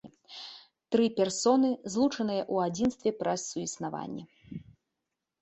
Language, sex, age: Belarusian, female, 19-29